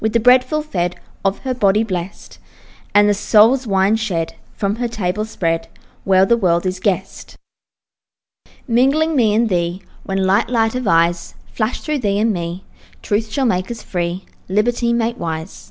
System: none